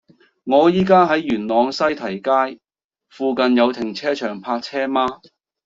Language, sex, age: Cantonese, male, 40-49